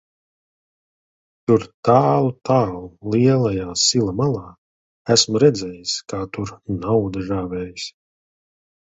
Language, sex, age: Latvian, male, 30-39